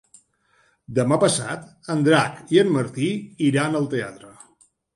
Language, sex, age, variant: Catalan, male, 50-59, Central